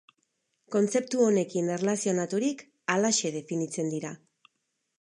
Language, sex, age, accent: Basque, female, 50-59, Erdialdekoa edo Nafarra (Gipuzkoa, Nafarroa)